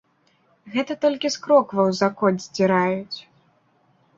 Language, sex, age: Belarusian, female, 19-29